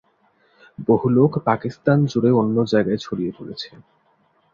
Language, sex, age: Bengali, male, 19-29